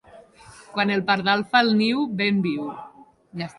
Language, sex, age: Catalan, female, 50-59